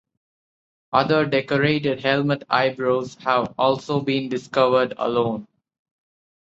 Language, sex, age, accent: English, male, 19-29, India and South Asia (India, Pakistan, Sri Lanka)